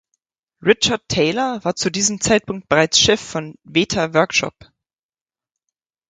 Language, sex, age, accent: German, female, 19-29, Deutschland Deutsch